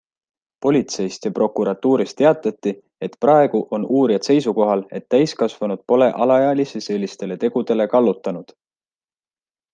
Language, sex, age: Estonian, male, 19-29